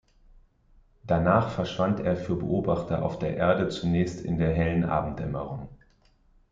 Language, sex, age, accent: German, male, 40-49, Deutschland Deutsch